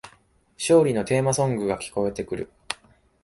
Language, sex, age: Japanese, male, 19-29